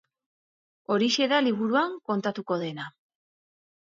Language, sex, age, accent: Basque, female, 40-49, Erdialdekoa edo Nafarra (Gipuzkoa, Nafarroa)